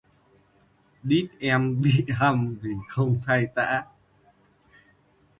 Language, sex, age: Vietnamese, male, 19-29